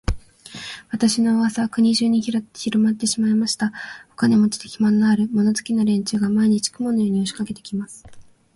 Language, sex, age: Japanese, female, 19-29